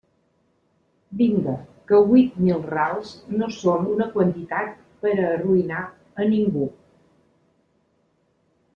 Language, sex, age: Catalan, female, 70-79